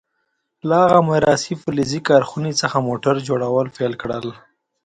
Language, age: Pashto, 19-29